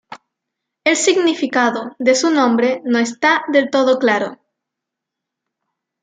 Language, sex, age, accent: Spanish, female, under 19, Chileno: Chile, Cuyo